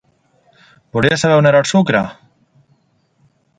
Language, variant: Catalan, Central